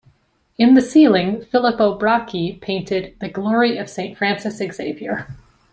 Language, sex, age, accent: English, female, 30-39, Canadian English